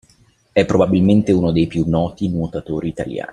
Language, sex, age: Italian, male, 30-39